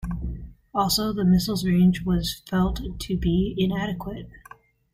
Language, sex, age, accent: English, female, 19-29, United States English